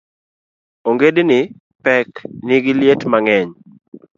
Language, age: Luo (Kenya and Tanzania), 19-29